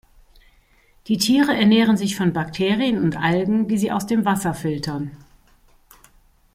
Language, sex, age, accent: German, female, 50-59, Deutschland Deutsch